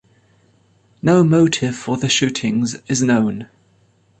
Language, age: English, 30-39